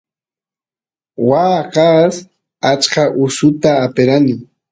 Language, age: Santiago del Estero Quichua, 30-39